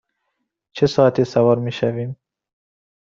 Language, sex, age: Persian, male, 19-29